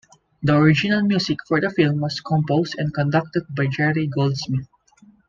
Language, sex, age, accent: English, male, 19-29, Filipino